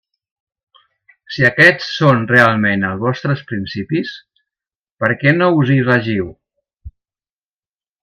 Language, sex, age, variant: Catalan, male, 50-59, Central